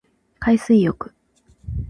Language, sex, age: Japanese, female, 19-29